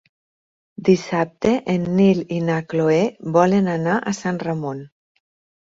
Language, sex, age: Catalan, female, 40-49